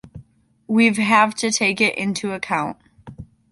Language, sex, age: English, female, under 19